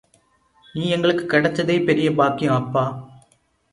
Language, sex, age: Tamil, male, 19-29